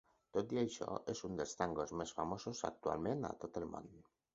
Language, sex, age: Catalan, male, 50-59